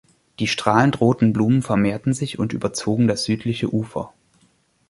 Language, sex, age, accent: German, male, 19-29, Deutschland Deutsch